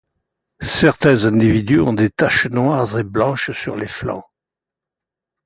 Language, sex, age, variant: French, male, 80-89, Français de métropole